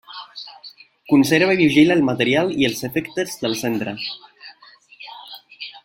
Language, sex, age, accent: Catalan, male, 19-29, valencià